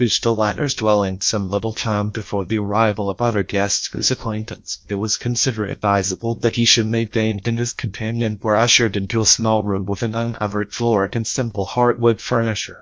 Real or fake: fake